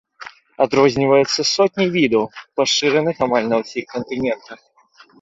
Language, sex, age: Belarusian, male, 19-29